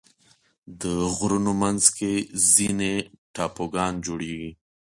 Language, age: Pashto, 30-39